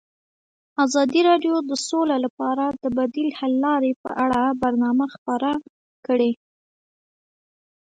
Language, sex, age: Pashto, female, 19-29